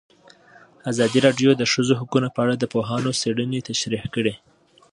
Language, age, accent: Pashto, 19-29, معیاري پښتو